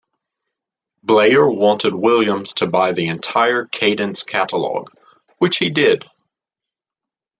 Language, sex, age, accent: English, male, 50-59, United States English